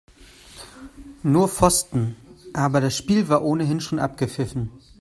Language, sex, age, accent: German, male, 30-39, Deutschland Deutsch